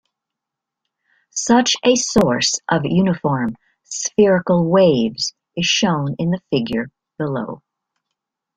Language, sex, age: English, female, 60-69